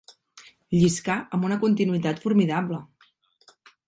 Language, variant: Catalan, Central